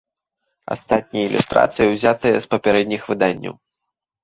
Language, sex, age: Belarusian, male, 19-29